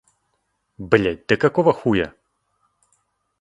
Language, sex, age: Russian, male, 30-39